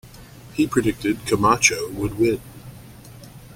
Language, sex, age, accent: English, male, 30-39, United States English